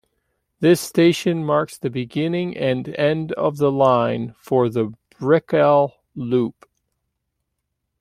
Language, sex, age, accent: English, male, 40-49, United States English